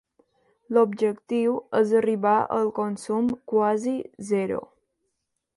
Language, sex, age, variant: Catalan, female, under 19, Balear